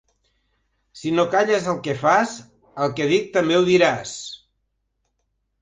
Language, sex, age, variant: Catalan, male, 70-79, Central